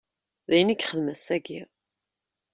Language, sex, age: Kabyle, female, 30-39